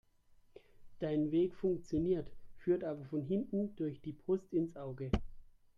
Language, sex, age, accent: German, male, 30-39, Deutschland Deutsch